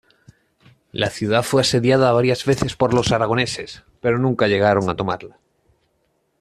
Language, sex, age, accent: Spanish, male, 19-29, España: Sur peninsular (Andalucia, Extremadura, Murcia)